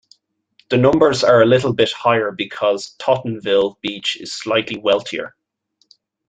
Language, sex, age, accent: English, male, 19-29, Irish English